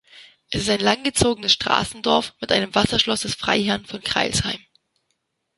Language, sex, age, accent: German, female, 30-39, Deutschland Deutsch